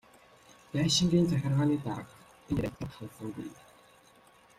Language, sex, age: Mongolian, male, 19-29